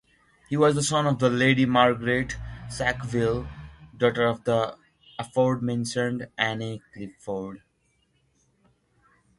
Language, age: English, 19-29